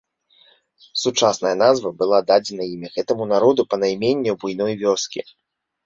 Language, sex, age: Belarusian, male, 19-29